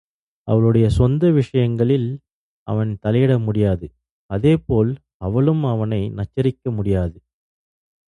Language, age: Tamil, 40-49